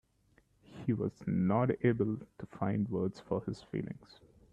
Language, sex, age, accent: English, male, 19-29, India and South Asia (India, Pakistan, Sri Lanka)